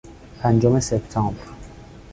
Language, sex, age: Persian, male, 19-29